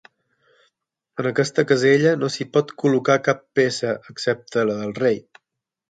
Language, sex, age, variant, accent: Catalan, male, 30-39, Balear, menorquí